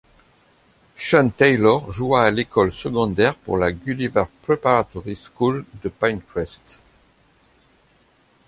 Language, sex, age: French, male, 50-59